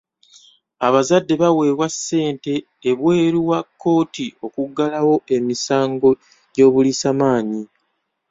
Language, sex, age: Ganda, male, 30-39